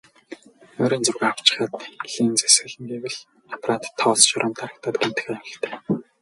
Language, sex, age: Mongolian, male, 19-29